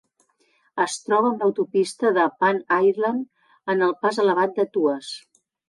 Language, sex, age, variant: Catalan, female, 50-59, Central